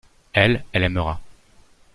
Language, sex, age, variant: French, male, 19-29, Français de métropole